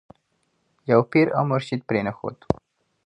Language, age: Pashto, 19-29